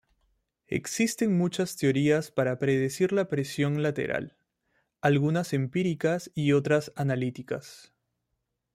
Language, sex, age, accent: Spanish, male, 30-39, Andino-Pacífico: Colombia, Perú, Ecuador, oeste de Bolivia y Venezuela andina